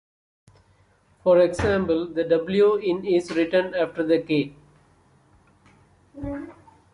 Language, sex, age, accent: English, male, 30-39, India and South Asia (India, Pakistan, Sri Lanka)